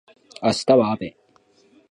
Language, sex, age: Japanese, male, 30-39